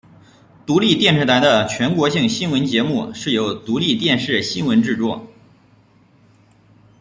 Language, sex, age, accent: Chinese, male, 30-39, 出生地：河南省